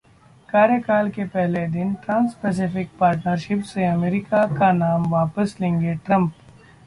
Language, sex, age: Hindi, male, 30-39